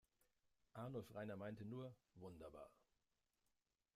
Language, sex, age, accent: German, male, 30-39, Deutschland Deutsch